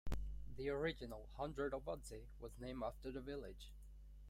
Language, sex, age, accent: English, male, 19-29, United States English